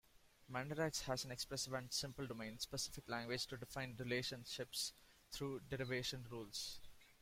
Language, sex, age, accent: English, male, 19-29, India and South Asia (India, Pakistan, Sri Lanka)